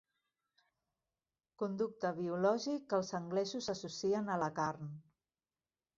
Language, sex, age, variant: Catalan, female, 50-59, Central